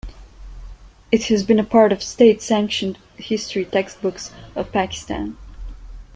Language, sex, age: English, female, 19-29